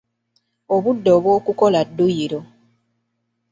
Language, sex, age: Ganda, female, 30-39